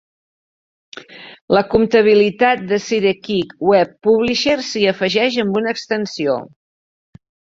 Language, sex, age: Catalan, female, 60-69